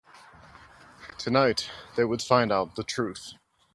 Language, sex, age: English, male, 19-29